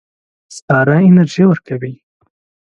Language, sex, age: Pashto, male, 19-29